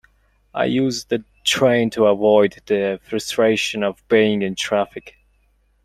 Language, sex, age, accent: English, male, 30-39, United States English